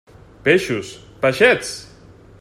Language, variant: Catalan, Central